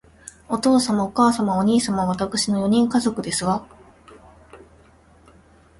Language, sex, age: Japanese, female, 19-29